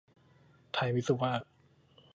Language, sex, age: Thai, male, under 19